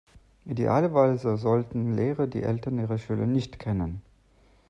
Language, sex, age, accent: German, male, 30-39, Deutschland Deutsch